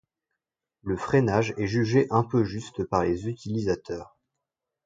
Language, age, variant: French, 19-29, Français de métropole